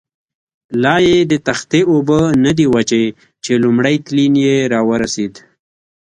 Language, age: Pashto, 40-49